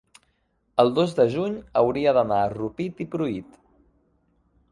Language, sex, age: Catalan, male, 40-49